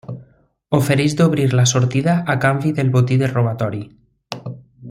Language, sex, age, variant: Catalan, male, 40-49, Central